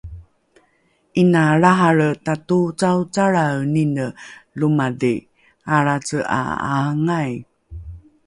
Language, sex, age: Rukai, female, 40-49